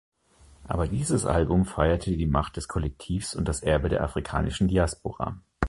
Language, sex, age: German, male, 40-49